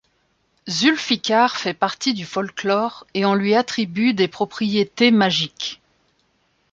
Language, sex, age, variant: French, female, 30-39, Français de métropole